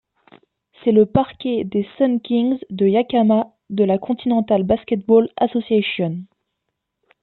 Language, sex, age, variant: French, female, 19-29, Français de métropole